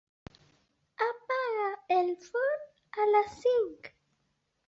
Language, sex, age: Catalan, female, under 19